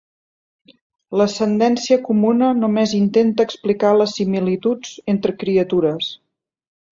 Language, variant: Catalan, Central